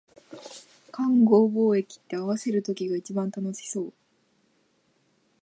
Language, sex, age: Japanese, female, 19-29